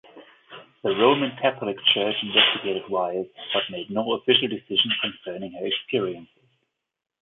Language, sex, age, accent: English, male, 30-39, United States English